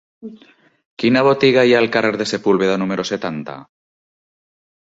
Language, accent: Catalan, valencià